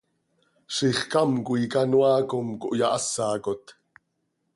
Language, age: Seri, 40-49